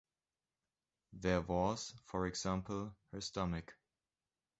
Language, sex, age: English, male, 19-29